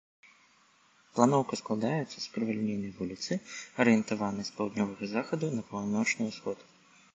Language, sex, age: Belarusian, male, 19-29